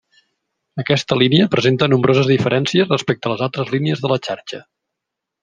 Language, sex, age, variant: Catalan, male, 40-49, Central